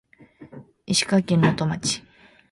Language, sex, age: Japanese, female, 19-29